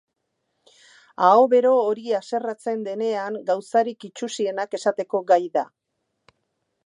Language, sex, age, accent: Basque, female, 50-59, Erdialdekoa edo Nafarra (Gipuzkoa, Nafarroa)